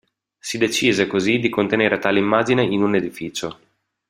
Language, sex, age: Italian, male, 30-39